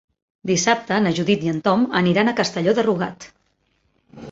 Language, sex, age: Catalan, female, 40-49